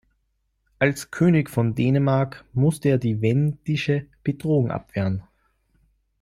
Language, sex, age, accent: German, male, 19-29, Österreichisches Deutsch